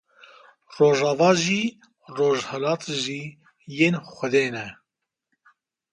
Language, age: Kurdish, 50-59